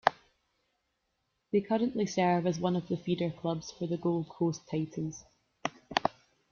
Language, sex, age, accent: English, female, 19-29, Scottish English